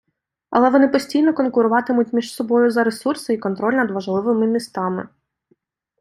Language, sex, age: Ukrainian, female, 19-29